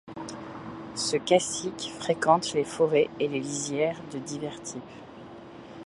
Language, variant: French, Français de métropole